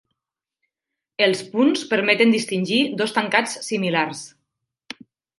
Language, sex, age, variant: Catalan, female, 30-39, Nord-Occidental